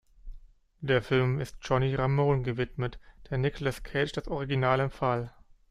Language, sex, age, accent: German, male, 30-39, Deutschland Deutsch